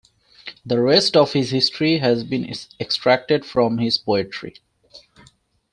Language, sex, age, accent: English, male, 19-29, England English